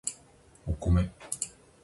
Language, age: Japanese, 30-39